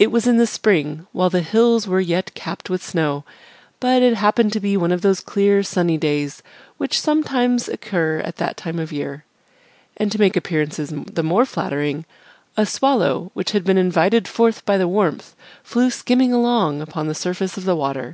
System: none